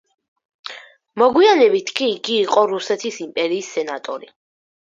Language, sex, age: Georgian, female, under 19